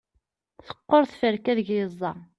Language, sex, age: Kabyle, female, 19-29